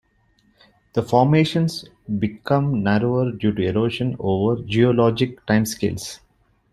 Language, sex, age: English, male, 40-49